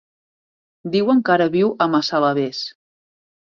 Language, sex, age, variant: Catalan, female, 40-49, Central